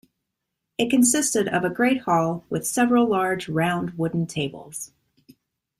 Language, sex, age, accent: English, female, 30-39, United States English